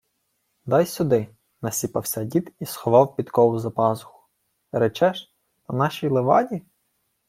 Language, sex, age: Ukrainian, male, 19-29